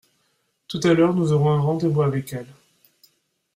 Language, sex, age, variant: French, male, 19-29, Français de métropole